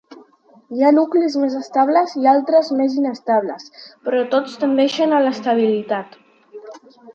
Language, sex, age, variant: Catalan, male, under 19, Central